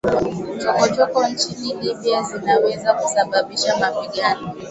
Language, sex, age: Swahili, female, 19-29